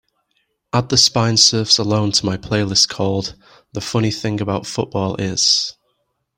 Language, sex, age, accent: English, male, 19-29, England English